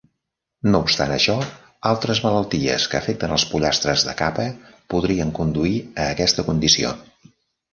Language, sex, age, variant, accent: Catalan, male, 70-79, Central, central